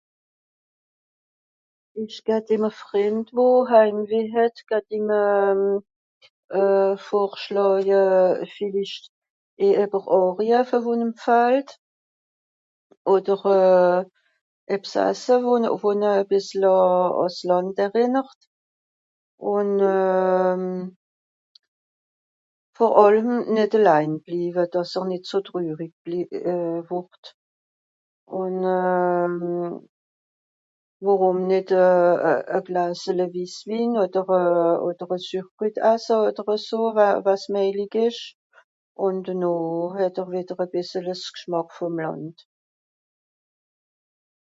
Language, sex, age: Swiss German, female, 50-59